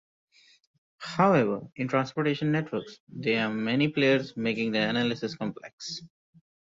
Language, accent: English, India and South Asia (India, Pakistan, Sri Lanka)